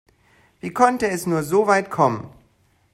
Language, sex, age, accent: German, male, 30-39, Deutschland Deutsch